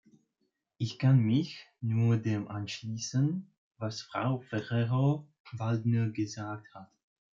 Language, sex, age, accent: German, male, 19-29, Deutschland Deutsch